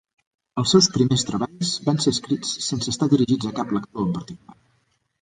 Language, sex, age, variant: Catalan, male, 40-49, Central